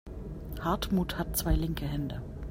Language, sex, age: German, female, 40-49